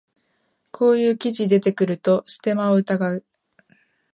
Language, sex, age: Japanese, female, 19-29